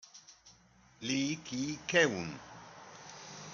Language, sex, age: Italian, male, 50-59